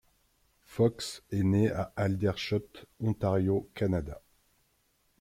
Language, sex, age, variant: French, male, 40-49, Français de métropole